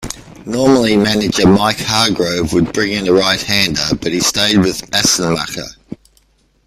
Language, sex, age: English, male, 60-69